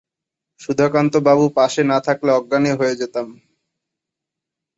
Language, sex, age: Bengali, male, 19-29